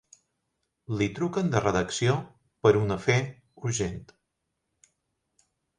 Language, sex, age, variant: Catalan, male, 50-59, Balear